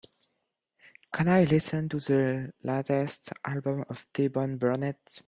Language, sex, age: English, male, under 19